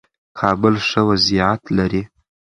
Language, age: Pashto, 19-29